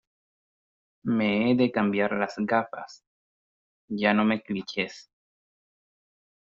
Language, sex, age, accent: Spanish, male, 19-29, América central